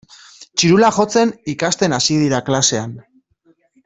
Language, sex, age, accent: Basque, male, 30-39, Erdialdekoa edo Nafarra (Gipuzkoa, Nafarroa)